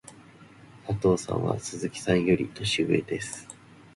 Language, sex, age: Japanese, male, 19-29